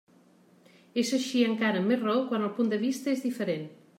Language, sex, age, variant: Catalan, female, 40-49, Central